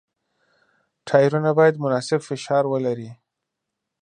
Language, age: Pashto, 19-29